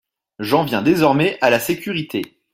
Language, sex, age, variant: French, male, 30-39, Français de métropole